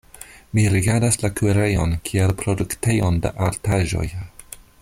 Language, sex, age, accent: Esperanto, male, 30-39, Internacia